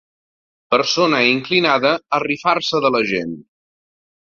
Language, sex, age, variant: Catalan, male, 50-59, Central